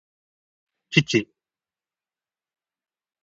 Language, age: Japanese, 19-29